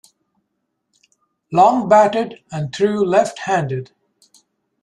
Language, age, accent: English, 50-59, United States English